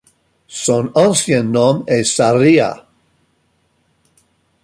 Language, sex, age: French, male, 60-69